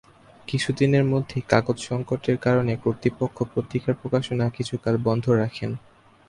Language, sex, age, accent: Bengali, male, under 19, Native